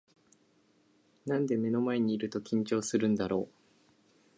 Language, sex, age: Japanese, male, under 19